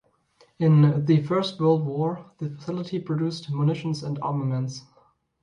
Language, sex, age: English, male, 19-29